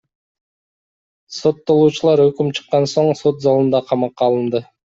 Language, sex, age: Kyrgyz, male, 40-49